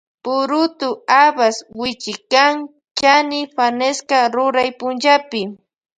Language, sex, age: Loja Highland Quichua, female, 19-29